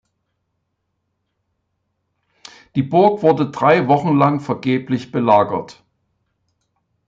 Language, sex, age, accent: German, male, 70-79, Deutschland Deutsch